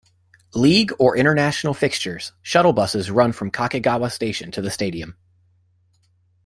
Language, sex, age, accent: English, male, 19-29, United States English